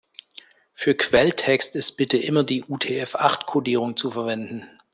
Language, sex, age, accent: German, male, 40-49, Deutschland Deutsch